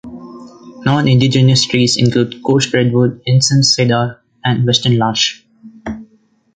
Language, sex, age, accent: English, male, 19-29, India and South Asia (India, Pakistan, Sri Lanka)